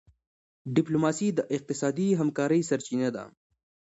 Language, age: Pashto, 19-29